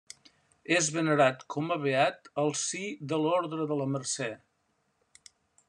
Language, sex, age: Catalan, male, 70-79